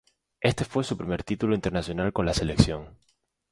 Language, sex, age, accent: Spanish, male, 19-29, España: Islas Canarias